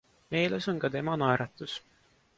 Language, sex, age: Estonian, male, 19-29